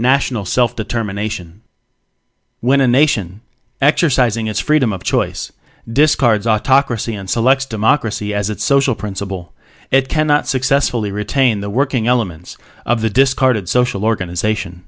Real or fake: real